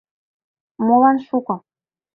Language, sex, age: Mari, female, 19-29